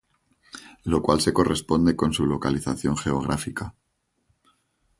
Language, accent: Spanish, España: Centro-Sur peninsular (Madrid, Toledo, Castilla-La Mancha)